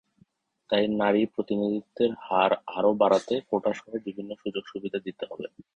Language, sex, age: Bengali, male, 30-39